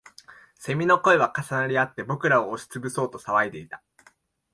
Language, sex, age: Japanese, male, 19-29